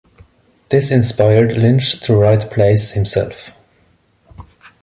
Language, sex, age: English, male, 30-39